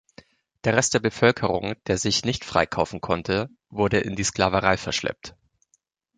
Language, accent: German, Deutschland Deutsch